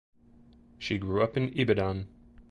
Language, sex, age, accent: English, male, 30-39, United States English